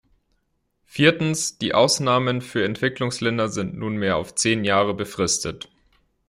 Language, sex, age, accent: German, male, 19-29, Deutschland Deutsch